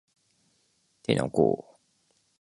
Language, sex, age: Japanese, male, 19-29